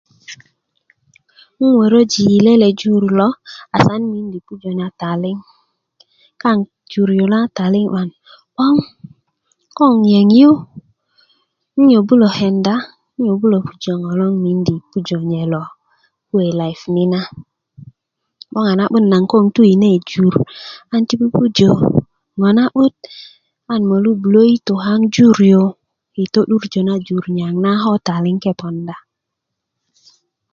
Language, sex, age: Kuku, female, 19-29